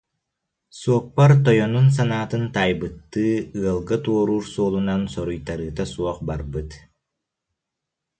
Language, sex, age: Yakut, male, 19-29